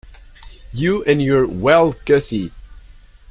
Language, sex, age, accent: English, male, under 19, United States English